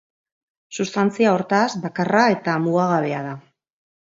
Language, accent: Basque, Mendebalekoa (Araba, Bizkaia, Gipuzkoako mendebaleko herri batzuk)